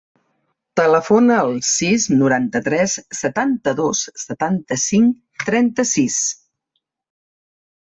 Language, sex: Catalan, female